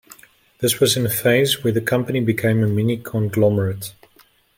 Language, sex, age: English, male, 40-49